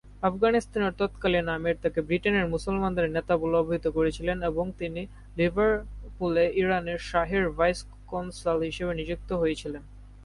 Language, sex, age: Bengali, male, under 19